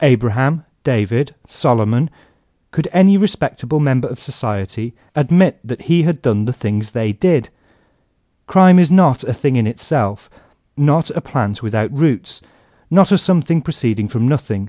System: none